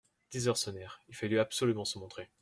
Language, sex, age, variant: French, male, under 19, Français de métropole